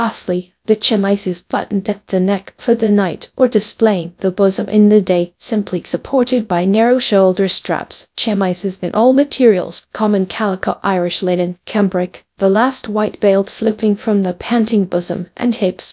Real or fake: fake